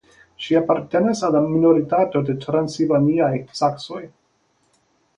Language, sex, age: Esperanto, male, 30-39